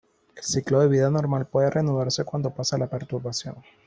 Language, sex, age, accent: Spanish, male, 30-39, Caribe: Cuba, Venezuela, Puerto Rico, República Dominicana, Panamá, Colombia caribeña, México caribeño, Costa del golfo de México